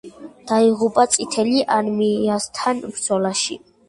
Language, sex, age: Georgian, female, 19-29